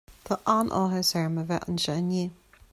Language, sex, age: Irish, female, 40-49